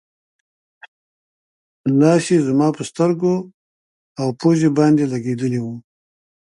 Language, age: Pashto, 60-69